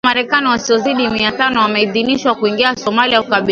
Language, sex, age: Swahili, female, 30-39